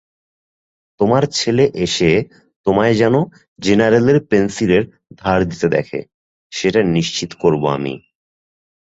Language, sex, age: Bengali, male, 19-29